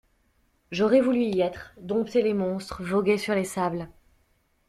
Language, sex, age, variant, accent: French, female, 30-39, Français d'Amérique du Nord, Français du Canada